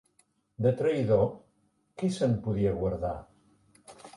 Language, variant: Catalan, Central